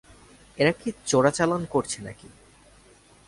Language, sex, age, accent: Bengali, male, 19-29, শুদ্ধ